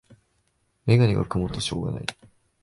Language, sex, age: Japanese, male, 19-29